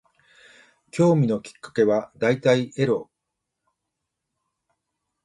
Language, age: Japanese, 60-69